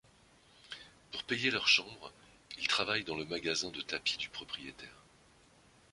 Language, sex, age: French, male, 50-59